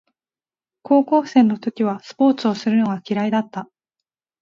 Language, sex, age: Japanese, female, 19-29